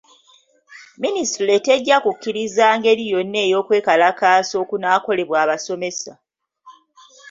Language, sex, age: Ganda, female, 30-39